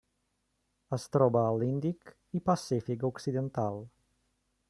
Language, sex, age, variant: Catalan, male, 30-39, Central